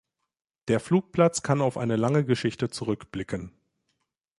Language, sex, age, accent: German, male, 19-29, Deutschland Deutsch